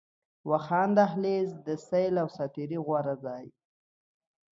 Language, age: Pashto, 19-29